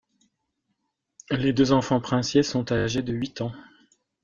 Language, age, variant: French, 40-49, Français de métropole